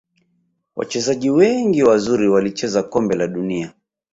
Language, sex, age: Swahili, male, 30-39